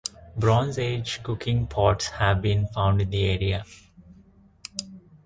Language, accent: English, India and South Asia (India, Pakistan, Sri Lanka)